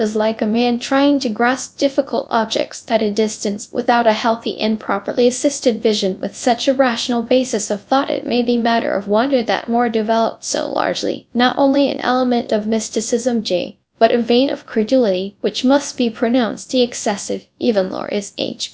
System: TTS, GradTTS